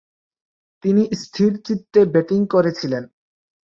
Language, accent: Bengali, Bangladeshi; শুদ্ধ বাংলা